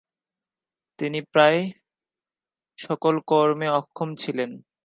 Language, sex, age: Bengali, male, 19-29